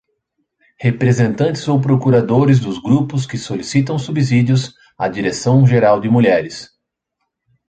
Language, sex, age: Portuguese, male, 30-39